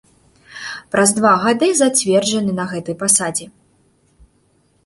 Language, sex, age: Belarusian, female, 19-29